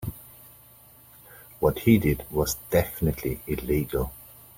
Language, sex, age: English, male, 40-49